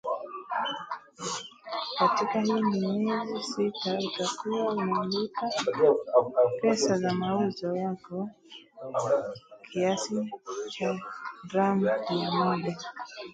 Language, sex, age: Swahili, female, 40-49